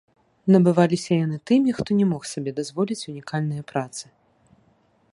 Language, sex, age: Belarusian, female, 30-39